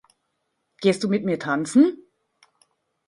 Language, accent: German, Deutschland Deutsch